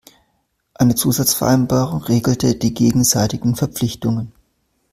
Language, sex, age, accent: German, male, 19-29, Deutschland Deutsch